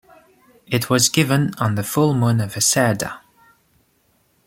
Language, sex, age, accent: English, male, 30-39, United States English